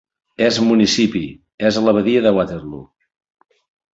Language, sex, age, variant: Catalan, male, 60-69, Central